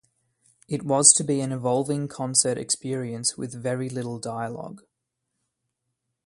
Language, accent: English, Australian English